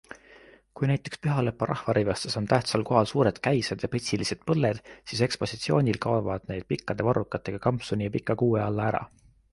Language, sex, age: Estonian, male, 19-29